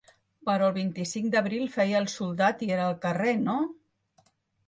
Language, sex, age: Catalan, female, 60-69